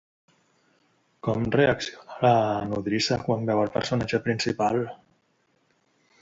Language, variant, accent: Catalan, Central, central